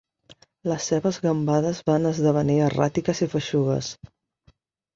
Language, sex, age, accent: Catalan, female, 19-29, aprenent (recent, des del castellà)